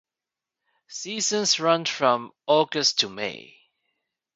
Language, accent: English, Hong Kong English